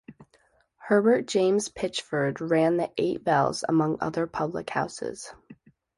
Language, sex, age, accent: English, female, 19-29, United States English